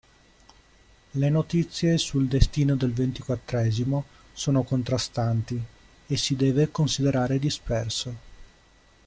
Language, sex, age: Italian, male, 30-39